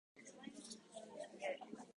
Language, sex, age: Japanese, female, 19-29